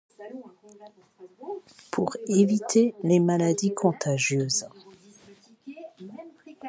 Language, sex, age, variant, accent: French, female, 50-59, Français de métropole, Français d’Allemagne